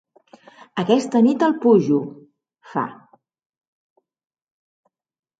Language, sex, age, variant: Catalan, female, 40-49, Central